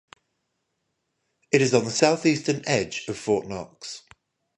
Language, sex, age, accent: English, male, 30-39, England English